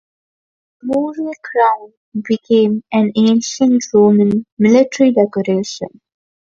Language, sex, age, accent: English, female, under 19, India and South Asia (India, Pakistan, Sri Lanka)